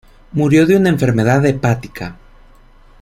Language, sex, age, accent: Spanish, male, 19-29, América central